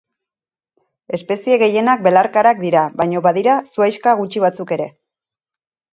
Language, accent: Basque, Erdialdekoa edo Nafarra (Gipuzkoa, Nafarroa)